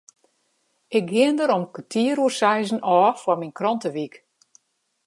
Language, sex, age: Western Frisian, female, 40-49